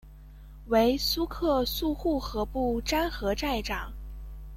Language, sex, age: Chinese, female, under 19